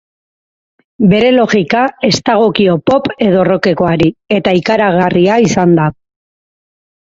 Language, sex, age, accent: Basque, female, 30-39, Mendebalekoa (Araba, Bizkaia, Gipuzkoako mendebaleko herri batzuk)